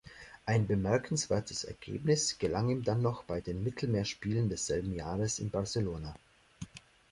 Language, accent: German, Österreichisches Deutsch